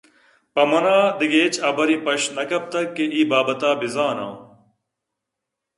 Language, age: Eastern Balochi, 30-39